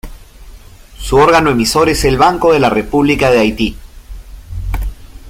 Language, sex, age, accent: Spanish, male, 30-39, Andino-Pacífico: Colombia, Perú, Ecuador, oeste de Bolivia y Venezuela andina